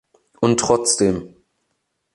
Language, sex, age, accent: German, male, under 19, Deutschland Deutsch